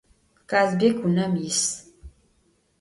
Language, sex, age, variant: Adyghe, female, 50-59, Адыгабзэ (Кирил, пстэумэ зэдыряе)